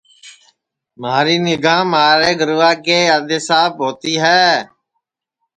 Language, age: Sansi, 19-29